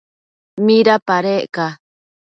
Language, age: Matsés, 30-39